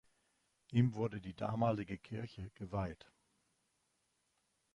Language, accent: German, Deutschland Deutsch